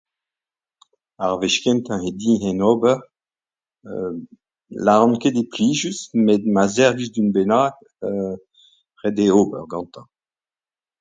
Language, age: Breton, 60-69